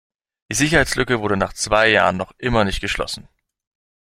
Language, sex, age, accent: German, male, 19-29, Deutschland Deutsch